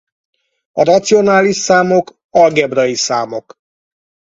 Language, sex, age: Hungarian, male, 60-69